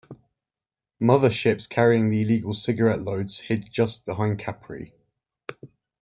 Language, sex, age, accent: English, male, 19-29, England English